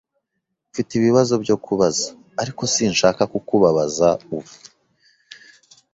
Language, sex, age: Kinyarwanda, male, 19-29